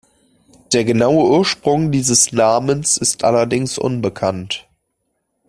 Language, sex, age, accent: German, male, 19-29, Deutschland Deutsch